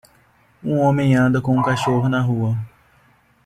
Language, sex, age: Portuguese, male, 19-29